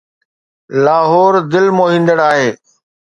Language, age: Sindhi, 40-49